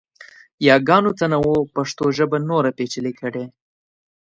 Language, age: Pashto, 19-29